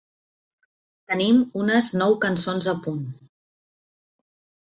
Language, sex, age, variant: Catalan, female, 50-59, Central